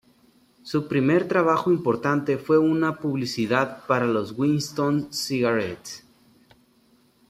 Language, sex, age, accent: Spanish, male, 19-29, México